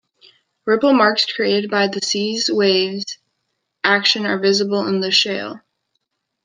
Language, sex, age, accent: English, male, 19-29, United States English